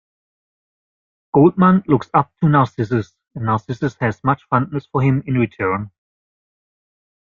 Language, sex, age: English, male, 40-49